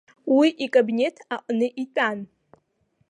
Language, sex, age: Abkhazian, female, under 19